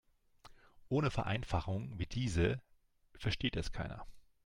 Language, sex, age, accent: German, male, 40-49, Deutschland Deutsch